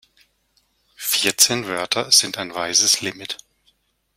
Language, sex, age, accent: German, male, 50-59, Deutschland Deutsch